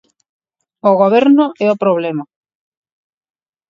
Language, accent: Galician, Normativo (estándar)